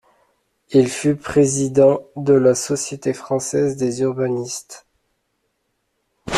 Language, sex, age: French, male, 19-29